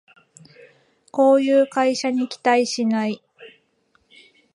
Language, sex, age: Japanese, female, 30-39